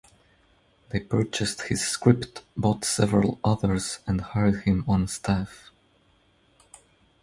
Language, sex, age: English, male, 30-39